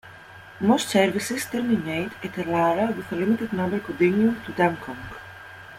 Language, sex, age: English, female, 30-39